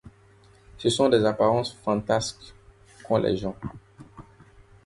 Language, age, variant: French, 19-29, Français d'Afrique subsaharienne et des îles africaines